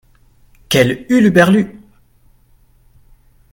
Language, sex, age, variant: French, male, 19-29, Français de métropole